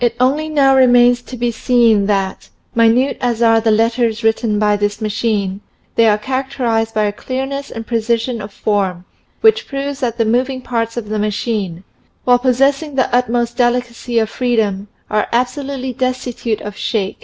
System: none